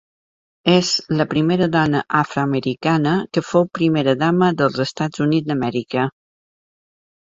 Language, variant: Catalan, Balear